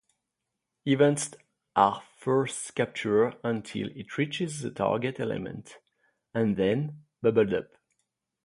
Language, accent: English, England English